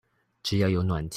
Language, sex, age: Chinese, male, 19-29